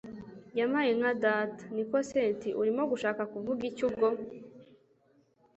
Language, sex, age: Kinyarwanda, female, under 19